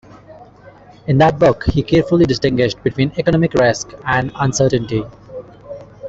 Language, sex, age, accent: English, male, 19-29, India and South Asia (India, Pakistan, Sri Lanka)